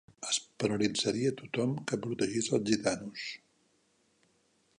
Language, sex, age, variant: Catalan, male, 70-79, Central